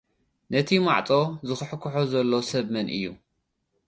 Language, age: Tigrinya, 19-29